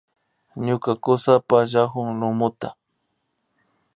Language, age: Imbabura Highland Quichua, 30-39